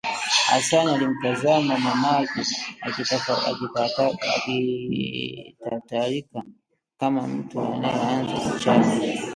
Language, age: Swahili, 19-29